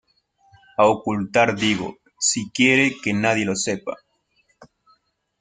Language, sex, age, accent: Spanish, male, 19-29, Andino-Pacífico: Colombia, Perú, Ecuador, oeste de Bolivia y Venezuela andina